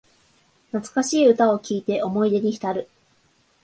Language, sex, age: Japanese, female, 19-29